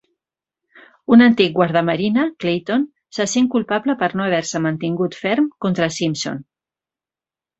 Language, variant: Catalan, Central